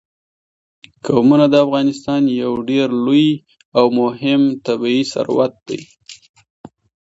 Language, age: Pashto, 30-39